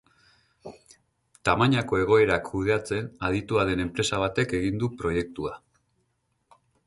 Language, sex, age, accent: Basque, male, 40-49, Mendebalekoa (Araba, Bizkaia, Gipuzkoako mendebaleko herri batzuk)